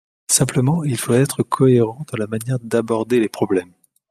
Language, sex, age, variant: French, male, 40-49, Français de métropole